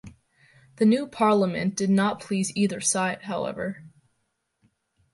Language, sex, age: English, female, under 19